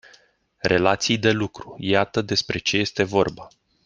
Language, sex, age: Romanian, male, 40-49